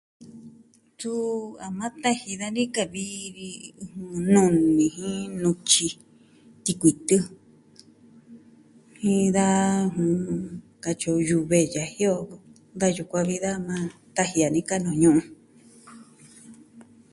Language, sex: Southwestern Tlaxiaco Mixtec, female